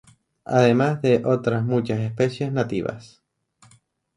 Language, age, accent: Spanish, 19-29, España: Islas Canarias